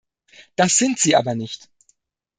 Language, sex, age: German, male, 30-39